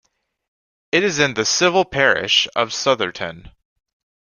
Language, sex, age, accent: English, male, under 19, United States English